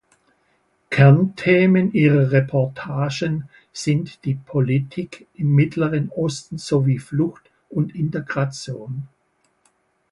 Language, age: German, 70-79